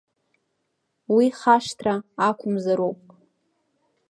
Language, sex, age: Abkhazian, female, under 19